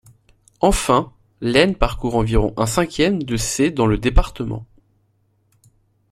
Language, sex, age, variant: French, male, 19-29, Français de métropole